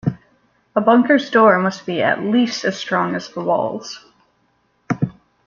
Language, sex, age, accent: English, female, 19-29, United States English